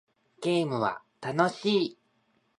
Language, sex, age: Japanese, male, 19-29